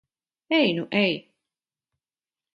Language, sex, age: Latvian, female, 50-59